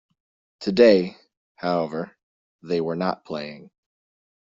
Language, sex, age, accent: English, male, 30-39, United States English